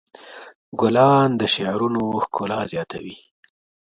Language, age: Pashto, 30-39